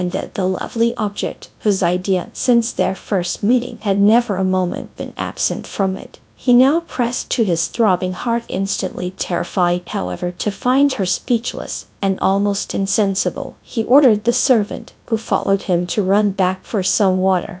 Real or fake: fake